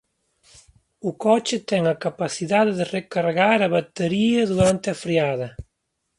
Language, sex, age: Galician, male, 40-49